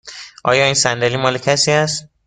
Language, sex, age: Persian, male, 19-29